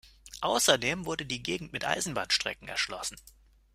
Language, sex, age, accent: German, male, 30-39, Deutschland Deutsch